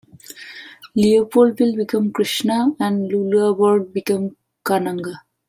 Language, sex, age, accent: English, female, 30-39, India and South Asia (India, Pakistan, Sri Lanka)